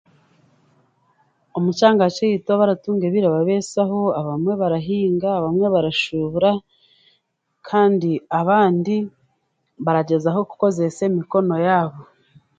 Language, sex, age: Chiga, female, 40-49